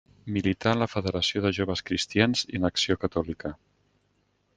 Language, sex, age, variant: Catalan, male, 60-69, Central